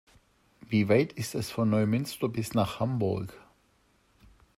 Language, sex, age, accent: German, male, 50-59, Deutschland Deutsch